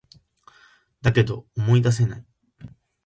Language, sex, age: Japanese, male, under 19